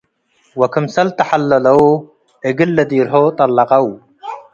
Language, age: Tigre, 19-29